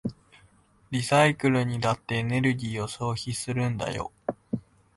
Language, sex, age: Japanese, female, 19-29